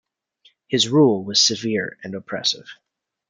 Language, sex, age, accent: English, male, 30-39, Canadian English